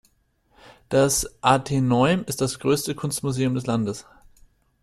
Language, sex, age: German, male, 19-29